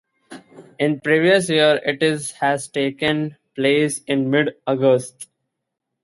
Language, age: English, 19-29